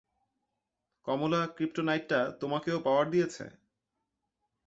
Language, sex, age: Bengali, male, 19-29